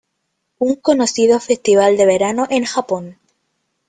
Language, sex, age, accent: Spanish, female, under 19, Chileno: Chile, Cuyo